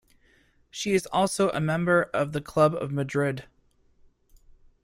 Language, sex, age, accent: English, male, 19-29, United States English